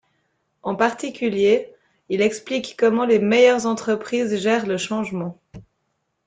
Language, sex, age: French, female, 30-39